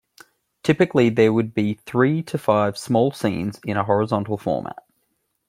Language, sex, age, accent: English, male, 30-39, Australian English